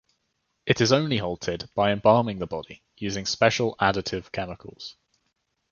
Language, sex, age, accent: English, male, 19-29, England English